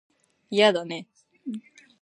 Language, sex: Japanese, female